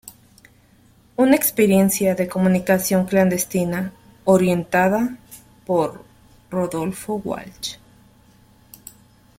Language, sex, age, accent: Spanish, female, 30-39, México